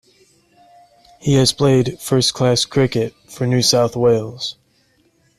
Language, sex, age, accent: English, male, 19-29, England English